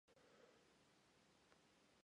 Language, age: English, 19-29